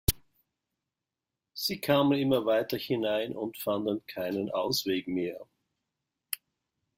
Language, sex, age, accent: German, male, 50-59, Schweizerdeutsch